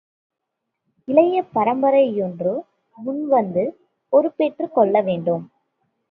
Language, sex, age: Tamil, female, 19-29